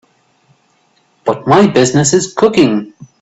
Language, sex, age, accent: English, male, 40-49, Irish English